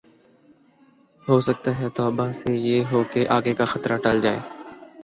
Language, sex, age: Urdu, male, 19-29